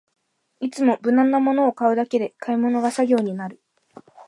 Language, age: Japanese, 19-29